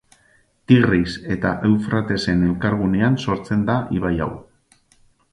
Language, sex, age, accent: Basque, male, 40-49, Erdialdekoa edo Nafarra (Gipuzkoa, Nafarroa)